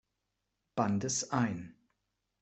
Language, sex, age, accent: German, male, 19-29, Deutschland Deutsch